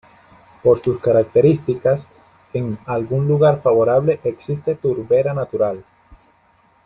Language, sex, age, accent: Spanish, male, 19-29, Caribe: Cuba, Venezuela, Puerto Rico, República Dominicana, Panamá, Colombia caribeña, México caribeño, Costa del golfo de México